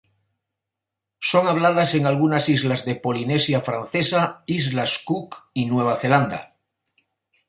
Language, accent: Spanish, España: Norte peninsular (Asturias, Castilla y León, Cantabria, País Vasco, Navarra, Aragón, La Rioja, Guadalajara, Cuenca)